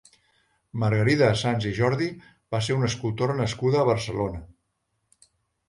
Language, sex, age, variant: Catalan, male, 60-69, Central